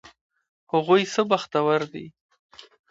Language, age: Pashto, 30-39